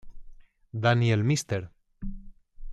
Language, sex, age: Spanish, male, 40-49